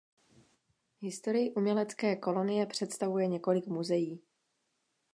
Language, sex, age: Czech, female, 19-29